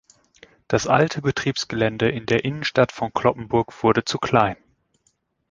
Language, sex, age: German, male, 19-29